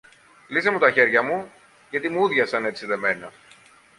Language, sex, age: Greek, male, 40-49